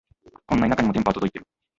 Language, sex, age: Japanese, male, 19-29